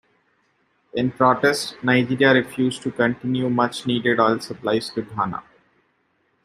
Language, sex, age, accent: English, male, 19-29, India and South Asia (India, Pakistan, Sri Lanka)